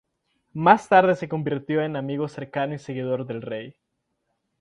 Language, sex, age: Spanish, female, 19-29